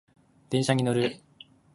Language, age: Japanese, 19-29